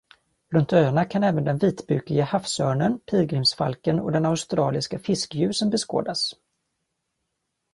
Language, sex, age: Swedish, male, 40-49